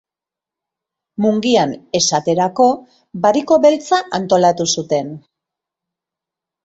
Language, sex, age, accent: Basque, female, 50-59, Mendebalekoa (Araba, Bizkaia, Gipuzkoako mendebaleko herri batzuk)